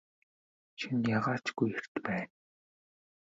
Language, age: Mongolian, 19-29